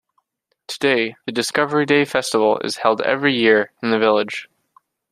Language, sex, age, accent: English, male, 19-29, Canadian English